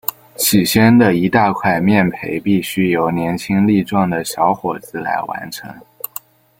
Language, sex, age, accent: Chinese, male, under 19, 出生地：浙江省